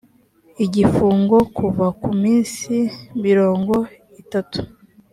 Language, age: Kinyarwanda, 19-29